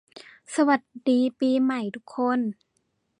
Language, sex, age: Thai, female, 19-29